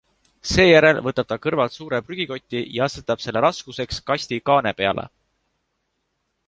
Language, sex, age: Estonian, male, 19-29